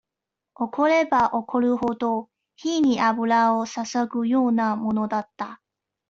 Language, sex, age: Japanese, female, 19-29